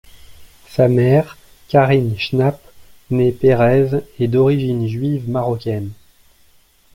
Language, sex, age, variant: French, male, 19-29, Français de métropole